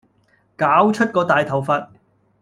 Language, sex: Cantonese, male